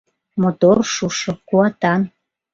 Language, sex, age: Mari, female, 30-39